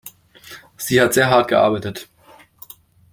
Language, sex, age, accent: German, male, 19-29, Deutschland Deutsch